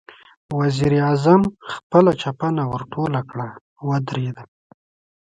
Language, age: Pashto, 19-29